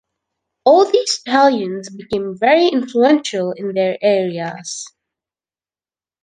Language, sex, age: English, female, under 19